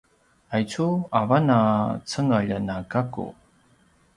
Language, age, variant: Paiwan, 30-39, pinayuanan a kinaikacedasan (東排灣語)